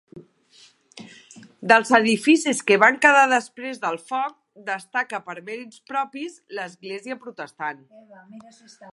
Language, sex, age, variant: Catalan, female, 40-49, Central